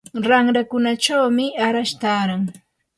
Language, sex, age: Yanahuanca Pasco Quechua, female, 30-39